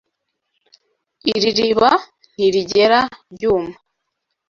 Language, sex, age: Kinyarwanda, female, 19-29